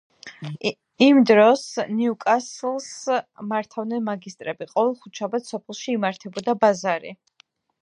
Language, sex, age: Georgian, female, 19-29